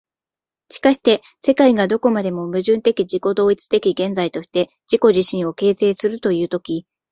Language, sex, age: Japanese, female, 19-29